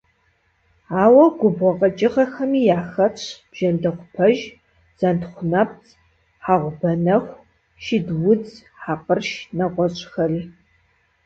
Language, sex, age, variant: Kabardian, female, 40-49, Адыгэбзэ (Къэбэрдей, Кирил, Урысей)